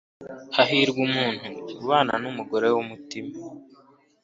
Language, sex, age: Kinyarwanda, male, 19-29